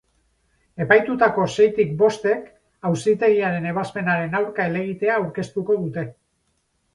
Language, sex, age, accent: Basque, male, 50-59, Mendebalekoa (Araba, Bizkaia, Gipuzkoako mendebaleko herri batzuk)